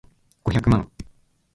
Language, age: Japanese, 19-29